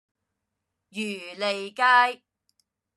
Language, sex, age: Cantonese, female, 30-39